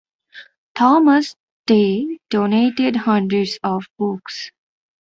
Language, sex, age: English, female, 19-29